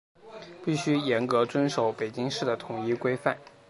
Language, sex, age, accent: Chinese, male, under 19, 出生地：浙江省